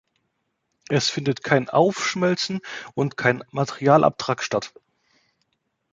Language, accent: German, Deutschland Deutsch